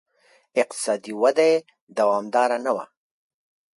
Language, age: Pashto, 40-49